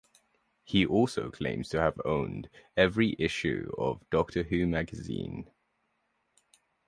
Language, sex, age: English, male, 19-29